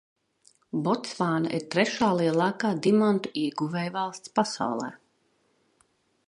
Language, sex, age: Latvian, female, 30-39